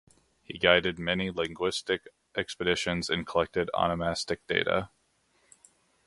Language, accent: English, United States English